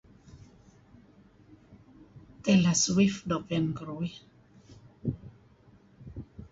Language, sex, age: Kelabit, female, 50-59